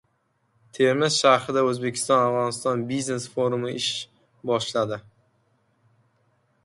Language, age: Uzbek, 19-29